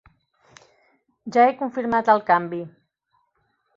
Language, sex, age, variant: Catalan, female, 50-59, Central